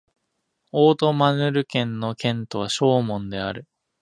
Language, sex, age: Japanese, male, 19-29